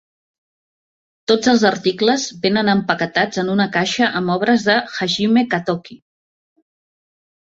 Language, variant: Catalan, Central